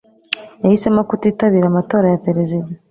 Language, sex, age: Kinyarwanda, female, 19-29